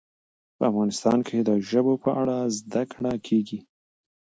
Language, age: Pashto, 19-29